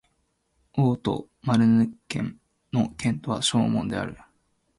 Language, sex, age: Japanese, male, 19-29